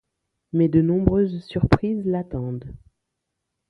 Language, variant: French, Français de métropole